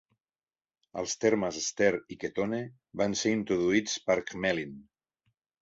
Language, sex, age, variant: Catalan, male, 40-49, Central